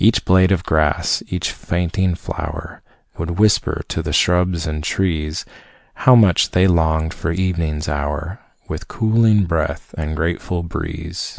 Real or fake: real